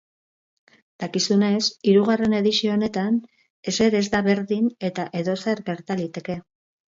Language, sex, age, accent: Basque, female, 50-59, Mendebalekoa (Araba, Bizkaia, Gipuzkoako mendebaleko herri batzuk)